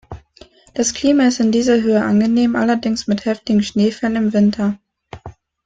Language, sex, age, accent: German, female, 19-29, Deutschland Deutsch